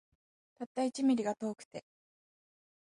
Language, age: Japanese, 19-29